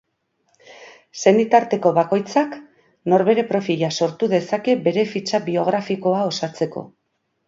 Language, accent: Basque, Erdialdekoa edo Nafarra (Gipuzkoa, Nafarroa)